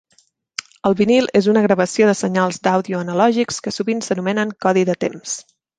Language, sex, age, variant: Catalan, female, 30-39, Central